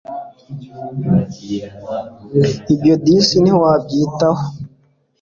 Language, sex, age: Kinyarwanda, male, 19-29